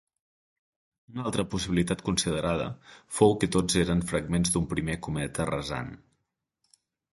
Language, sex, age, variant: Catalan, male, 19-29, Central